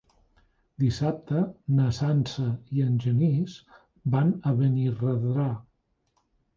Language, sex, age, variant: Catalan, male, 40-49, Nord-Occidental